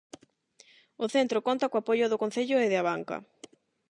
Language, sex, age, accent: Galician, female, 19-29, Atlántico (seseo e gheada); Normativo (estándar); Neofalante